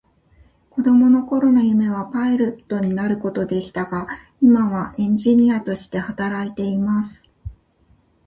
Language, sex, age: Japanese, female, 50-59